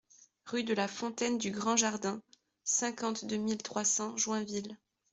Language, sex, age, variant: French, female, 19-29, Français de métropole